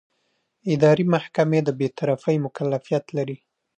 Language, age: Pashto, 30-39